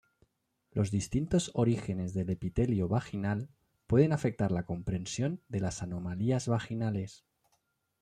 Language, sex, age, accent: Spanish, male, 40-49, España: Norte peninsular (Asturias, Castilla y León, Cantabria, País Vasco, Navarra, Aragón, La Rioja, Guadalajara, Cuenca)